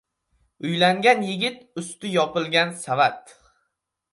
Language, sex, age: Uzbek, male, 19-29